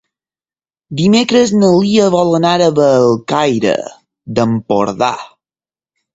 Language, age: Catalan, 19-29